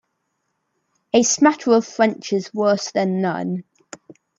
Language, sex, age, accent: English, male, under 19, England English